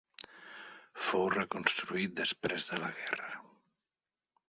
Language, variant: Catalan, Central